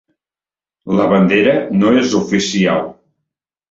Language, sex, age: Catalan, male, 70-79